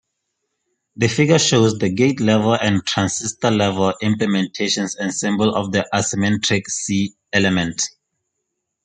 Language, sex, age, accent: English, male, 19-29, Southern African (South Africa, Zimbabwe, Namibia)